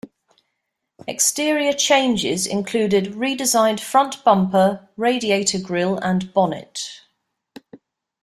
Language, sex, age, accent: English, female, 50-59, England English